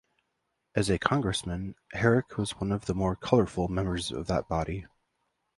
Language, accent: English, United States English